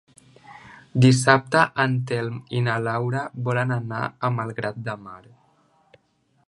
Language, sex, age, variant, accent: Catalan, male, under 19, Central, central